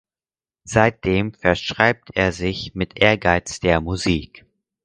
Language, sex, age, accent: German, male, under 19, Deutschland Deutsch